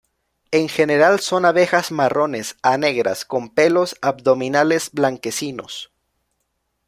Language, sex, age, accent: Spanish, male, 19-29, México